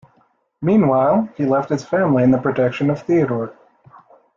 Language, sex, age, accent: English, male, under 19, United States English